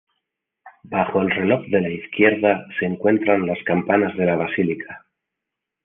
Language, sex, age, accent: Spanish, male, 30-39, España: Centro-Sur peninsular (Madrid, Toledo, Castilla-La Mancha)